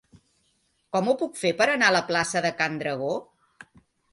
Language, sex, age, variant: Catalan, female, 50-59, Central